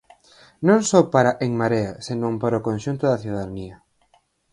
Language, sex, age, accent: Galician, male, 19-29, Central (gheada); Normativo (estándar)